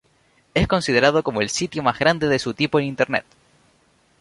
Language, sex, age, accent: Spanish, male, 19-29, España: Islas Canarias